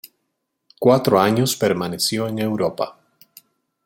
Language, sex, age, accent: Spanish, male, 40-49, Andino-Pacífico: Colombia, Perú, Ecuador, oeste de Bolivia y Venezuela andina